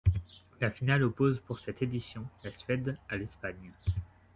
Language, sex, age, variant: French, male, 19-29, Français de métropole